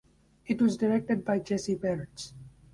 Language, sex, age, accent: English, male, 19-29, United States English